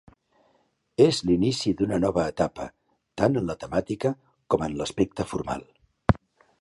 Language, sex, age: Catalan, male, 50-59